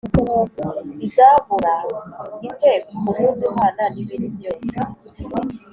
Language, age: Kinyarwanda, 19-29